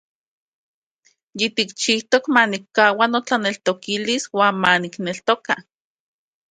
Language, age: Central Puebla Nahuatl, 30-39